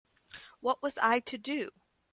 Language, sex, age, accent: English, female, 19-29, United States English